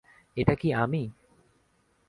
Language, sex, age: Bengali, male, 19-29